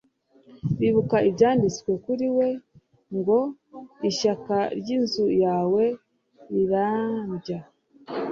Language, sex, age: Kinyarwanda, female, 30-39